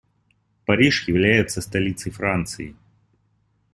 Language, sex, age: Russian, male, 19-29